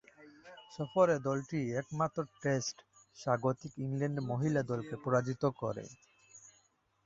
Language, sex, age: Bengali, male, 19-29